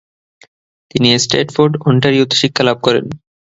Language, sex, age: Bengali, male, 19-29